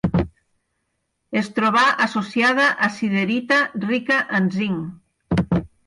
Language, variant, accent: Catalan, Nord-Occidental, nord-occidental